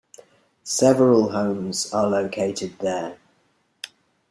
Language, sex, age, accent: English, male, 40-49, England English